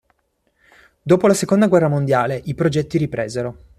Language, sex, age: Italian, male, 19-29